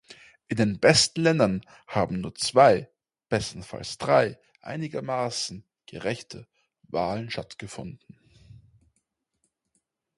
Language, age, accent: German, 19-29, Österreichisches Deutsch